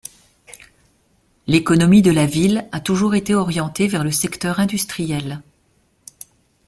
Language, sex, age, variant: French, female, 50-59, Français de métropole